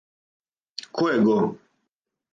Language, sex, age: Serbian, male, 50-59